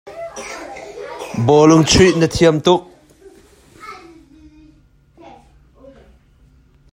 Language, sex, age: Hakha Chin, male, 30-39